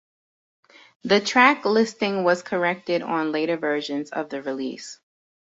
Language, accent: English, United States English